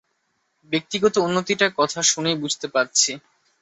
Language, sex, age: Bengali, male, 19-29